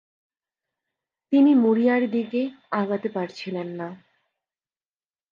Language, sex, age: Bengali, female, 19-29